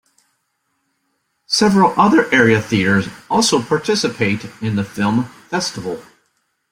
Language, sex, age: English, male, 50-59